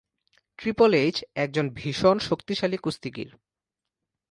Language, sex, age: Bengali, male, 19-29